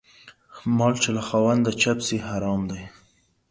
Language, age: Pashto, 19-29